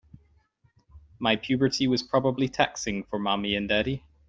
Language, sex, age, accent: English, male, 30-39, United States English